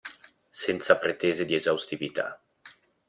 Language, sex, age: Italian, male, 30-39